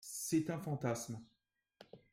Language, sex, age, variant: French, male, 40-49, Français de métropole